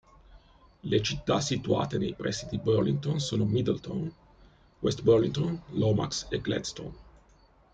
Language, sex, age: Italian, male, 50-59